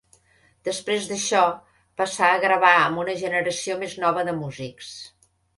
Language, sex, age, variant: Catalan, female, 60-69, Central